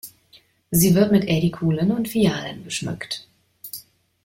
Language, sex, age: German, female, 30-39